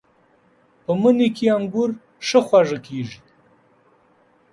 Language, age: Pashto, 50-59